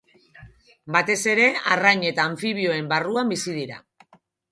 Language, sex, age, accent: Basque, female, 40-49, Erdialdekoa edo Nafarra (Gipuzkoa, Nafarroa)